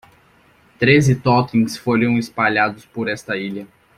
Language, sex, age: Portuguese, male, under 19